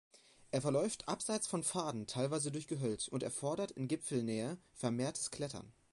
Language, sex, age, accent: German, male, 19-29, Deutschland Deutsch